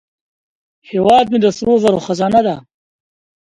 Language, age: Pashto, 19-29